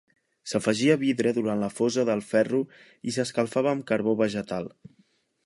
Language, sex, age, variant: Catalan, male, 19-29, Central